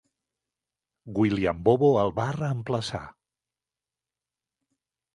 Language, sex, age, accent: Catalan, male, 50-59, Empordanès